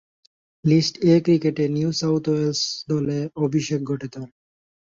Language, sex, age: Bengali, male, 19-29